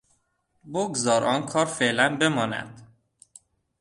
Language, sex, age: Persian, male, 19-29